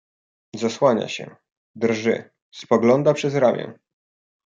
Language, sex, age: Polish, male, 30-39